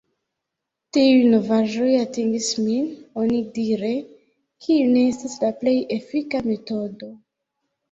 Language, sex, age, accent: Esperanto, female, 19-29, Internacia